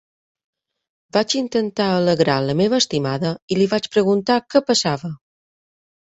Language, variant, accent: Catalan, Balear, mallorquí